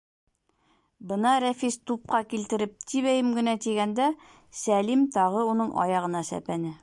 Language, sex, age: Bashkir, female, 50-59